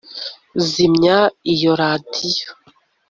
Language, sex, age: Kinyarwanda, female, 30-39